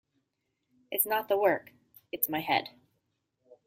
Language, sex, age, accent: English, female, 30-39, United States English